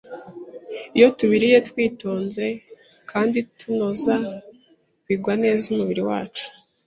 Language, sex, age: Kinyarwanda, female, 19-29